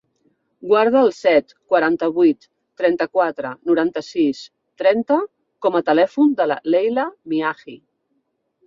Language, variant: Catalan, Central